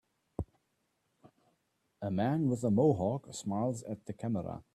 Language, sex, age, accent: English, male, 60-69, Southern African (South Africa, Zimbabwe, Namibia)